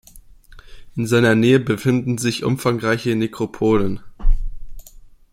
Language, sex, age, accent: German, male, 19-29, Deutschland Deutsch